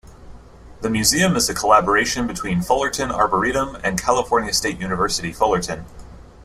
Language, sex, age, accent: English, male, 30-39, United States English